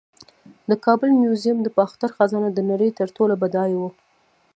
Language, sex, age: Pashto, female, 19-29